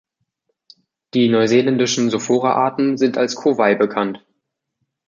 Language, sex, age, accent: German, male, 19-29, Deutschland Deutsch